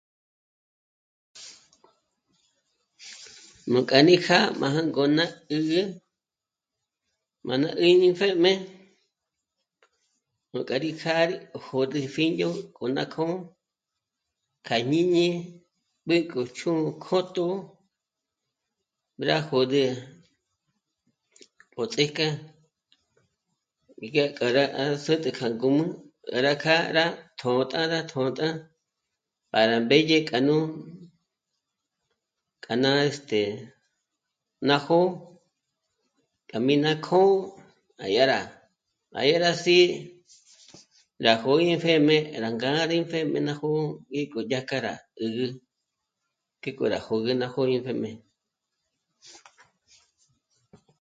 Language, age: Michoacán Mazahua, 19-29